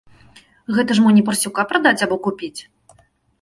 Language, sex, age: Belarusian, female, 30-39